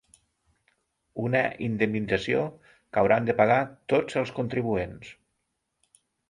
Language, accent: Catalan, Lleidatà